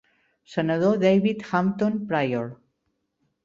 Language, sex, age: Catalan, female, 50-59